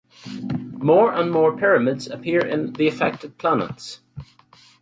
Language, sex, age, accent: English, male, 19-29, Northern Irish